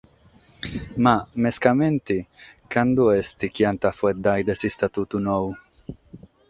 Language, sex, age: Sardinian, male, 30-39